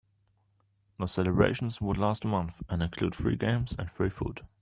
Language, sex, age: English, male, 19-29